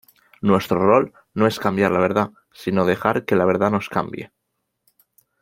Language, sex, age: Spanish, male, 19-29